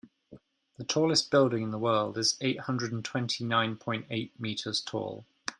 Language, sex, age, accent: English, male, 30-39, England English